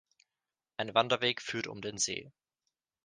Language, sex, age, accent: German, male, 19-29, Österreichisches Deutsch